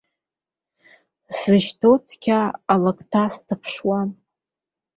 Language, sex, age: Abkhazian, female, 30-39